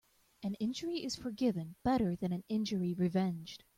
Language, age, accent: English, 30-39, United States English